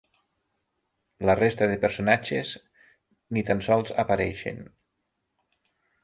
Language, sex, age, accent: Catalan, male, 40-49, Lleidatà